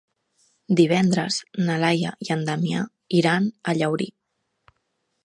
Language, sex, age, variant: Catalan, female, 19-29, Central